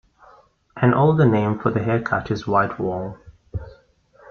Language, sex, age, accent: English, male, 19-29, Southern African (South Africa, Zimbabwe, Namibia)